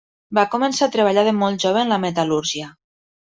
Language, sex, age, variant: Catalan, female, 30-39, Septentrional